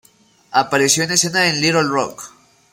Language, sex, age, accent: Spanish, male, 19-29, Andino-Pacífico: Colombia, Perú, Ecuador, oeste de Bolivia y Venezuela andina